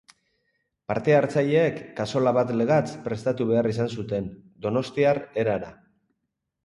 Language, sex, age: Basque, male, 40-49